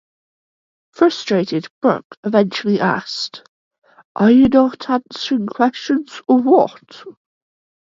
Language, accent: English, Welsh English